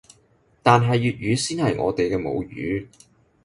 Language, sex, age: Cantonese, male, 19-29